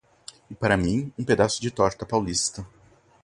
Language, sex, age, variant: Portuguese, male, 30-39, Portuguese (Brasil)